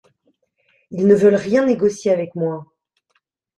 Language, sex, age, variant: French, female, 50-59, Français de métropole